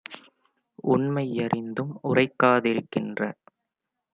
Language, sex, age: Tamil, male, 19-29